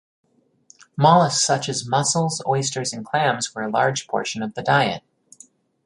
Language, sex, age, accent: English, female, 19-29, United States English